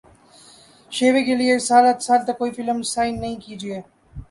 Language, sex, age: Urdu, male, 19-29